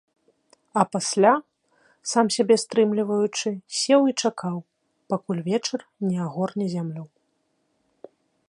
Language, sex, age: Belarusian, female, 19-29